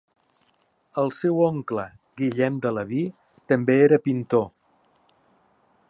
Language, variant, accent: Catalan, Central, central